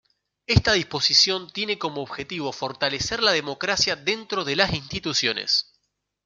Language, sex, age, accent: Spanish, male, 19-29, Rioplatense: Argentina, Uruguay, este de Bolivia, Paraguay